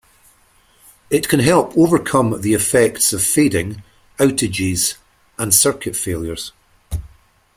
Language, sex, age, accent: English, male, 50-59, Scottish English